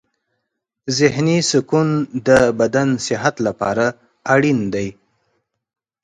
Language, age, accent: Pashto, 19-29, کندهارۍ لهجه